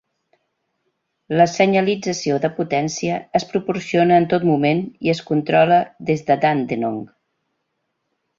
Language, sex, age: Catalan, female, 60-69